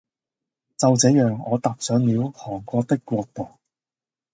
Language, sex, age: Cantonese, male, under 19